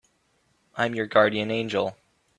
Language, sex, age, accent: English, male, 19-29, United States English